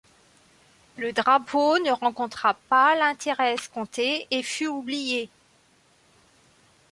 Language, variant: French, Français de métropole